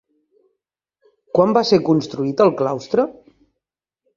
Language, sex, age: Catalan, male, 30-39